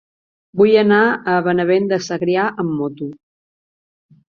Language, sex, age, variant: Catalan, female, 50-59, Central